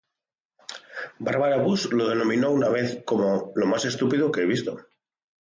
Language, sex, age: Spanish, male, 40-49